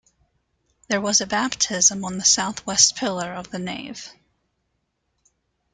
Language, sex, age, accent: English, female, 50-59, United States English